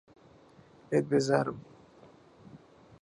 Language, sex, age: Central Kurdish, male, 19-29